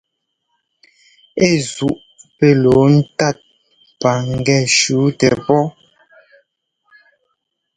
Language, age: Ngomba, 19-29